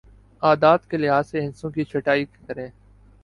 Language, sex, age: Urdu, male, 19-29